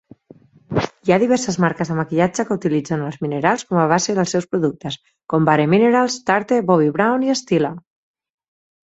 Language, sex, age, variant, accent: Catalan, female, 40-49, Central, Barcelonès